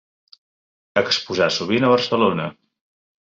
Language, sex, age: Catalan, male, 40-49